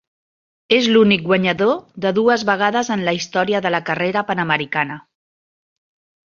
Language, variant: Catalan, Central